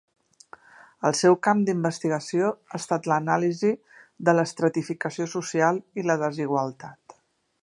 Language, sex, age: Catalan, female, 50-59